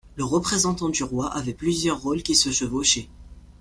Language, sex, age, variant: French, male, under 19, Français du nord de l'Afrique